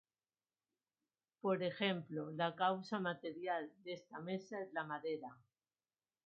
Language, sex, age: Spanish, female, 50-59